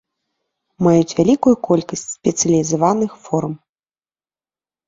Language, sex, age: Belarusian, female, 30-39